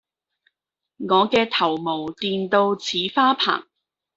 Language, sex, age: Cantonese, female, 30-39